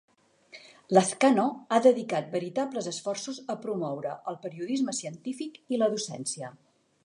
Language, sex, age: Catalan, female, 60-69